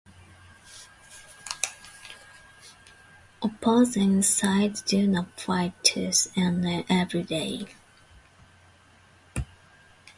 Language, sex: English, female